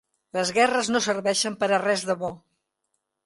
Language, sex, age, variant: Catalan, female, 60-69, Central